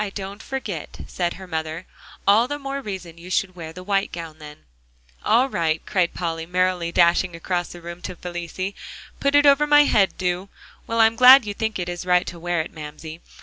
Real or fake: real